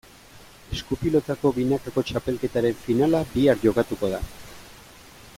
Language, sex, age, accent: Basque, male, 50-59, Erdialdekoa edo Nafarra (Gipuzkoa, Nafarroa)